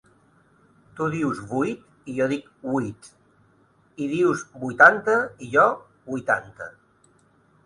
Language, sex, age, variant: Catalan, male, 50-59, Central